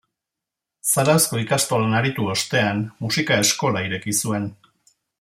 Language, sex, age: Basque, male, 50-59